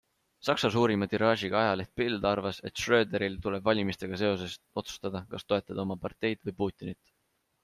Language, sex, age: Estonian, male, 19-29